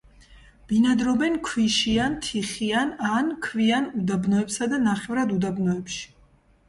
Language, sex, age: Georgian, female, 30-39